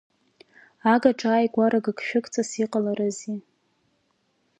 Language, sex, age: Abkhazian, female, 19-29